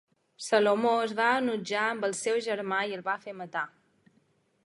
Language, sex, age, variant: Catalan, female, 19-29, Balear